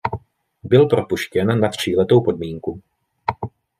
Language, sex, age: Czech, male, 30-39